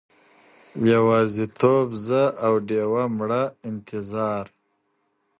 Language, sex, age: Pashto, male, 30-39